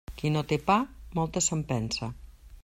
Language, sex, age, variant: Catalan, female, 50-59, Central